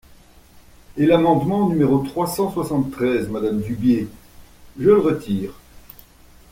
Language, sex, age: French, male, 70-79